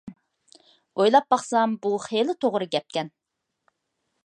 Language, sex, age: Uyghur, female, 40-49